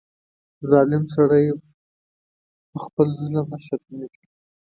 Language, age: Pashto, 19-29